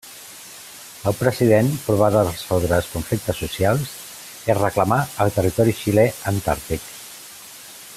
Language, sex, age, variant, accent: Catalan, male, 50-59, Central, central